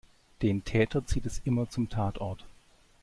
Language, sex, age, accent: German, male, 30-39, Deutschland Deutsch